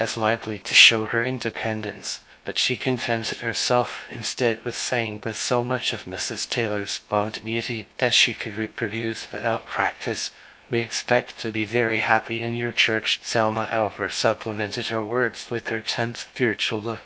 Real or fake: fake